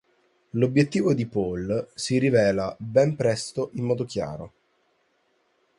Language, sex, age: Italian, male, under 19